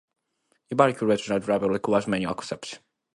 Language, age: English, 19-29